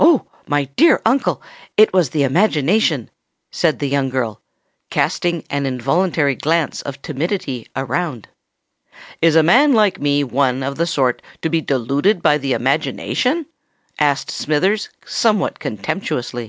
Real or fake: real